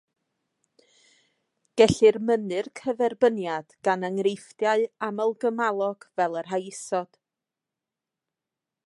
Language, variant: Welsh, North-Western Welsh